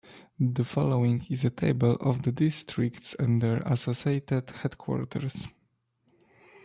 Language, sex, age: English, male, 19-29